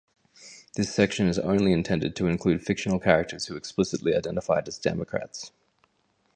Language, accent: English, Australian English